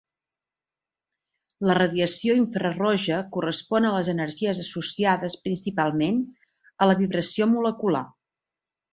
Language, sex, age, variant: Catalan, female, 40-49, Central